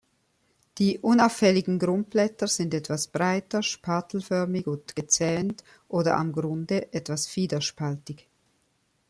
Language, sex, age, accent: German, female, 50-59, Schweizerdeutsch